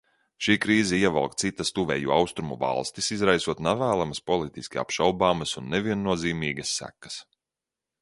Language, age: Latvian, 30-39